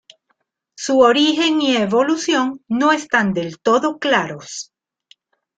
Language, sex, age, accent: Spanish, female, 50-59, Caribe: Cuba, Venezuela, Puerto Rico, República Dominicana, Panamá, Colombia caribeña, México caribeño, Costa del golfo de México